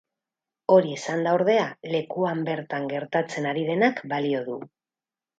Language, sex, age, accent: Basque, female, 50-59, Mendebalekoa (Araba, Bizkaia, Gipuzkoako mendebaleko herri batzuk)